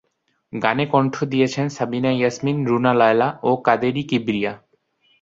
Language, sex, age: Bengali, male, 19-29